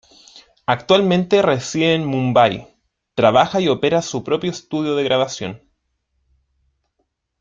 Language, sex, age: Spanish, male, 19-29